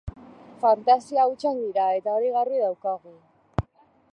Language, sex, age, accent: Basque, female, 19-29, Mendebalekoa (Araba, Bizkaia, Gipuzkoako mendebaleko herri batzuk)